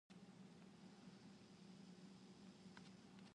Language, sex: Indonesian, female